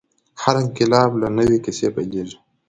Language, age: Pashto, 19-29